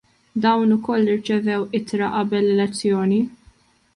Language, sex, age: Maltese, female, 19-29